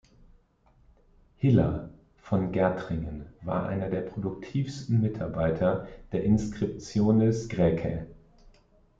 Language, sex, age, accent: German, male, 40-49, Deutschland Deutsch